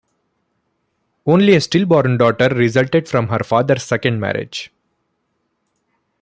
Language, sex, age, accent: English, male, 30-39, India and South Asia (India, Pakistan, Sri Lanka)